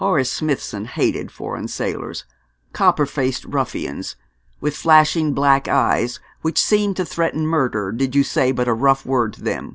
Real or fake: real